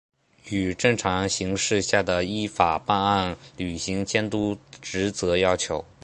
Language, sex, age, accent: Chinese, male, under 19, 出生地：浙江省